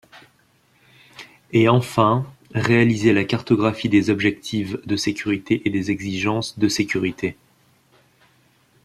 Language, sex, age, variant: French, male, 19-29, Français de métropole